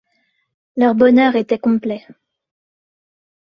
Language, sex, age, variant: French, female, 19-29, Français de métropole